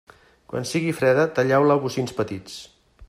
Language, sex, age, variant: Catalan, male, 50-59, Central